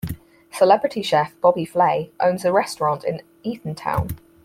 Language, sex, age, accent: English, female, 19-29, England English; New Zealand English